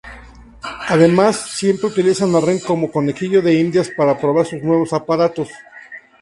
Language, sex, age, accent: Spanish, male, 50-59, México